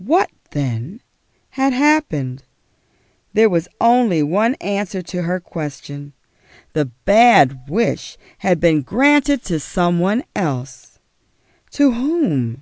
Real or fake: real